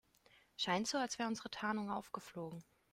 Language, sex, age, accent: German, female, 19-29, Deutschland Deutsch